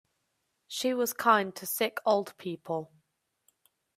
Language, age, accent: English, 19-29, England English